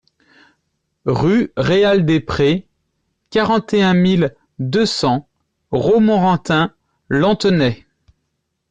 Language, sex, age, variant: French, male, 30-39, Français de métropole